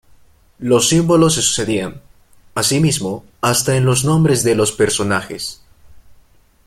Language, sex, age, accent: Spanish, male, under 19, Andino-Pacífico: Colombia, Perú, Ecuador, oeste de Bolivia y Venezuela andina